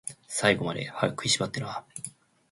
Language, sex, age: Japanese, male, 19-29